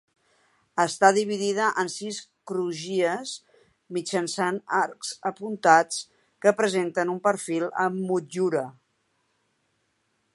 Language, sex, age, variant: Catalan, female, 50-59, Central